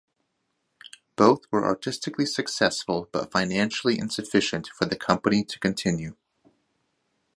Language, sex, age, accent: English, male, 19-29, United States English